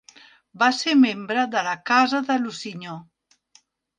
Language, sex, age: Catalan, female, 50-59